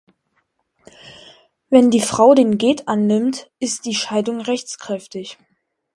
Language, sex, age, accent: German, male, under 19, Deutschland Deutsch